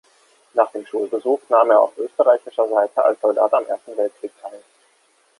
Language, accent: German, Deutschland Deutsch